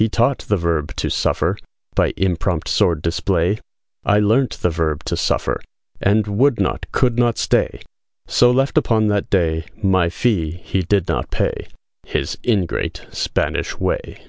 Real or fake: real